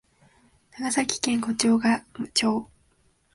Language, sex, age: Japanese, female, 19-29